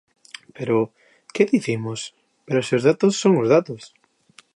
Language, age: Galician, under 19